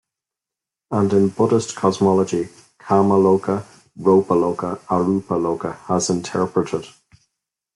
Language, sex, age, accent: English, male, 40-49, Irish English